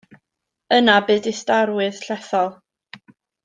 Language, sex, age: Welsh, female, 19-29